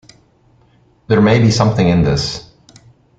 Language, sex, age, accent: English, male, 30-39, United States English